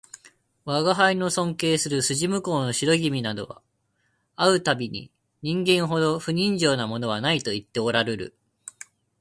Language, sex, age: Japanese, male, 19-29